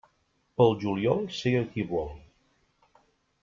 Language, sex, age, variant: Catalan, male, 40-49, Central